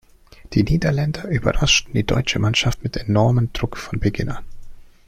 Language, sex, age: German, male, 19-29